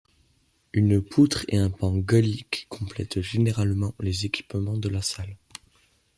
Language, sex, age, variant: French, male, under 19, Français de métropole